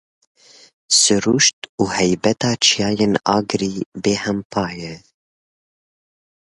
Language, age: Kurdish, 19-29